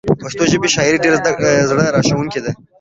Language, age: Pashto, 19-29